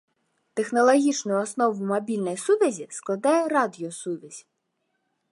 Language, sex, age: Belarusian, female, 30-39